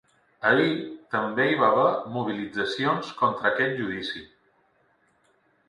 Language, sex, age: Catalan, male, 40-49